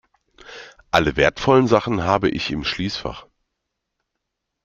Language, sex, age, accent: German, male, 30-39, Deutschland Deutsch